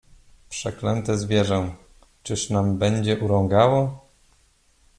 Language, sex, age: Polish, male, 30-39